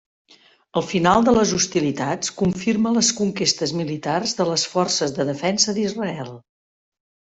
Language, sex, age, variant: Catalan, female, 50-59, Central